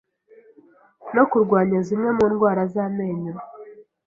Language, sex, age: Kinyarwanda, female, 19-29